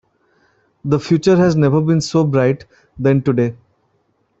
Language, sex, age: English, male, 30-39